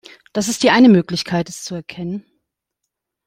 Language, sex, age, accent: German, female, 40-49, Deutschland Deutsch